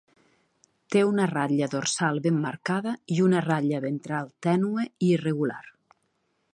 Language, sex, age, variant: Catalan, female, 40-49, Nord-Occidental